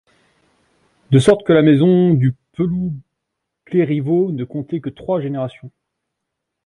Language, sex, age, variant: French, male, 40-49, Français de métropole